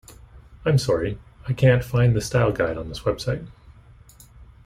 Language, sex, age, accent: English, male, 30-39, Canadian English